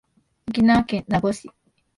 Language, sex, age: Japanese, female, 19-29